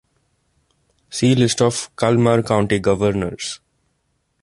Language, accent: English, India and South Asia (India, Pakistan, Sri Lanka)